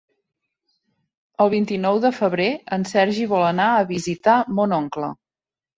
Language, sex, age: Catalan, female, 50-59